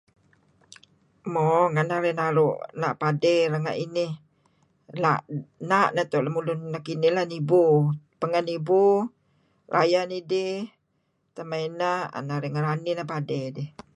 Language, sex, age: Kelabit, female, 60-69